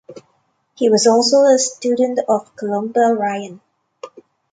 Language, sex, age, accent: English, female, 30-39, Singaporean English